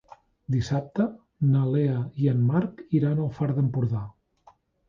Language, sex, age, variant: Catalan, male, 40-49, Nord-Occidental